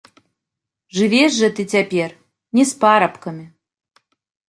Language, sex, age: Belarusian, female, 30-39